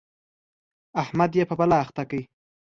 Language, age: Pashto, 19-29